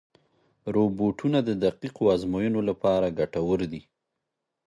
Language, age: Pashto, 30-39